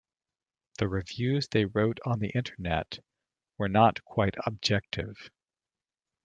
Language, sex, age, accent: English, male, 40-49, United States English